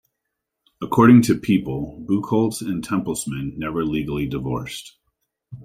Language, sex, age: English, male, 40-49